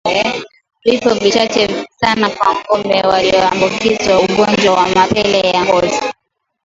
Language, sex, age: Swahili, female, 19-29